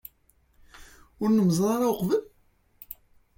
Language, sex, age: Kabyle, male, 19-29